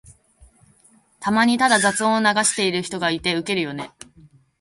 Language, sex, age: Japanese, female, 19-29